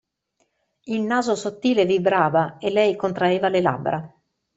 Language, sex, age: Italian, female, 40-49